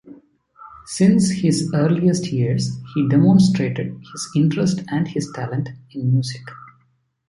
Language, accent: English, India and South Asia (India, Pakistan, Sri Lanka)